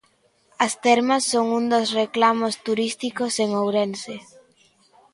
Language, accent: Galician, Normativo (estándar)